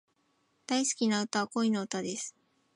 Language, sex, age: Japanese, female, 19-29